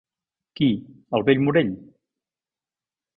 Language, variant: Catalan, Central